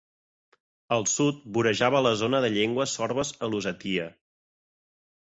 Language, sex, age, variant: Catalan, male, 30-39, Central